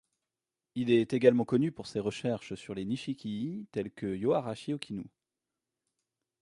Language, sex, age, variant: French, male, 30-39, Français de métropole